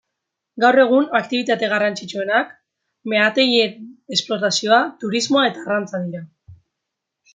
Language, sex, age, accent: Basque, female, under 19, Erdialdekoa edo Nafarra (Gipuzkoa, Nafarroa)